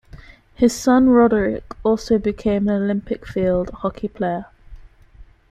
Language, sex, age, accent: English, female, 19-29, England English